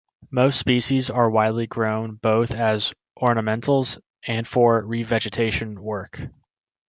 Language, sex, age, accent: English, male, 30-39, United States English